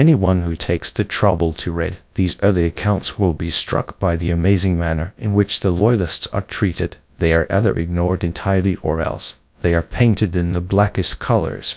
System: TTS, GradTTS